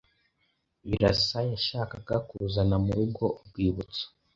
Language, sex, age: Kinyarwanda, male, under 19